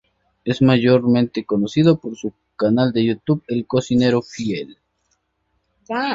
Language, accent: Spanish, México